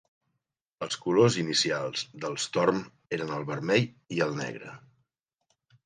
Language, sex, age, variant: Catalan, male, 40-49, Central